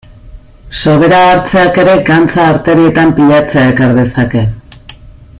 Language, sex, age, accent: Basque, female, 40-49, Erdialdekoa edo Nafarra (Gipuzkoa, Nafarroa)